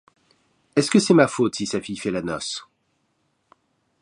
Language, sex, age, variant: French, male, 40-49, Français de métropole